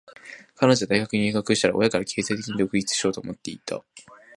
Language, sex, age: Japanese, male, 19-29